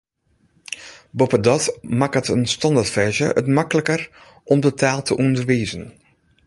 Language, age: Western Frisian, 40-49